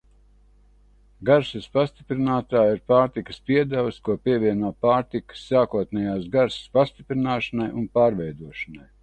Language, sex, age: Latvian, male, 60-69